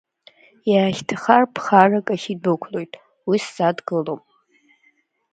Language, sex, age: Abkhazian, female, under 19